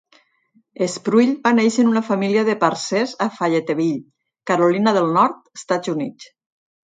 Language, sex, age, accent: Catalan, female, 40-49, Tortosí